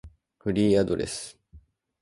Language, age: Japanese, 19-29